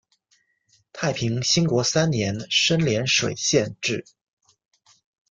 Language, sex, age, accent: Chinese, male, 40-49, 出生地：上海市